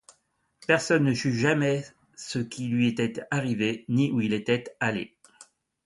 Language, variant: French, Français de métropole